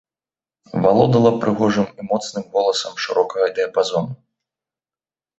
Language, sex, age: Belarusian, male, 30-39